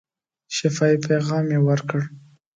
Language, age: Pashto, 19-29